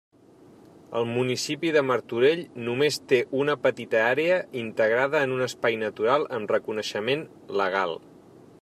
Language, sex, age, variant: Catalan, male, 40-49, Central